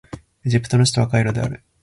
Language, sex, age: Japanese, male, 19-29